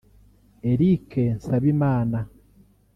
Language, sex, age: Kinyarwanda, male, 30-39